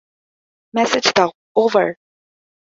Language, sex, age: Bengali, female, 19-29